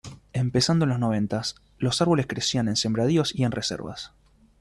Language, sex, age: Spanish, male, 19-29